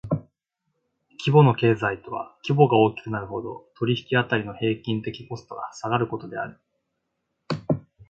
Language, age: Japanese, 19-29